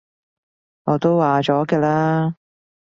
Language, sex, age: Cantonese, female, 19-29